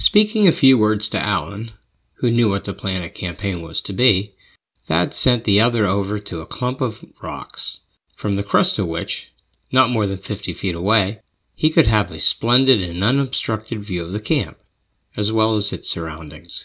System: none